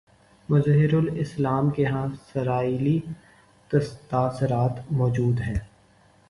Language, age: Urdu, 19-29